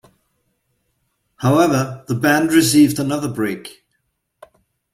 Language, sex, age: English, male, 40-49